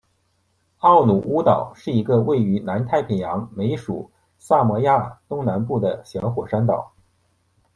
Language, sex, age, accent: Chinese, male, 40-49, 出生地：山东省